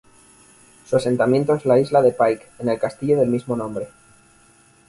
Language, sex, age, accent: Spanish, male, 19-29, España: Norte peninsular (Asturias, Castilla y León, Cantabria, País Vasco, Navarra, Aragón, La Rioja, Guadalajara, Cuenca)